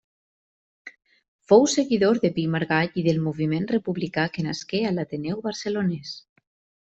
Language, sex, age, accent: Catalan, female, 19-29, valencià